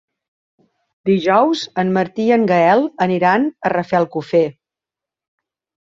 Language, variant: Catalan, Septentrional